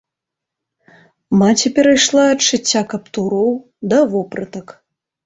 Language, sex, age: Belarusian, female, under 19